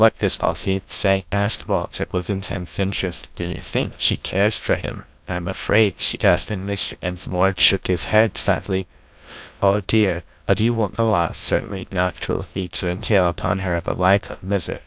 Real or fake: fake